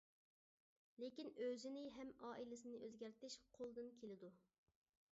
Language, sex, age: Uyghur, male, 19-29